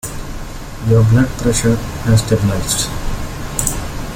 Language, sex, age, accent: English, male, 30-39, India and South Asia (India, Pakistan, Sri Lanka)